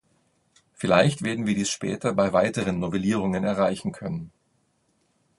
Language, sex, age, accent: German, male, 50-59, Deutschland Deutsch